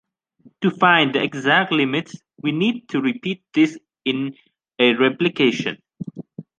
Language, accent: English, United States English